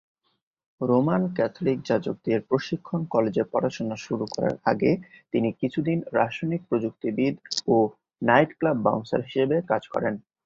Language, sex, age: Bengali, male, 19-29